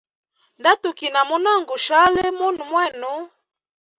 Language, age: Hemba, 30-39